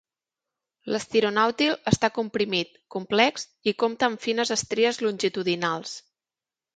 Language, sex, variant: Catalan, female, Central